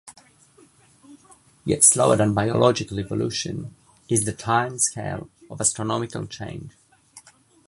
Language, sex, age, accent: English, male, 30-39, England English